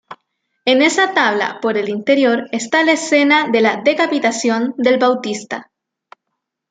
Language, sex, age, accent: Spanish, female, under 19, Chileno: Chile, Cuyo